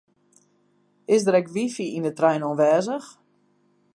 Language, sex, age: Western Frisian, female, 50-59